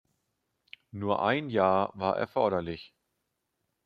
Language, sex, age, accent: German, male, 19-29, Deutschland Deutsch